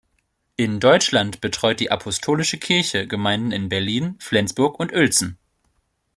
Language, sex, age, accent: German, male, 19-29, Deutschland Deutsch